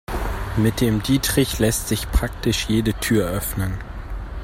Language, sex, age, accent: German, male, 30-39, Deutschland Deutsch